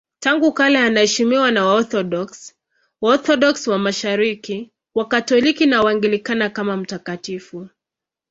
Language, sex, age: Swahili, female, 19-29